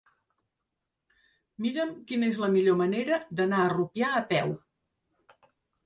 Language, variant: Catalan, Central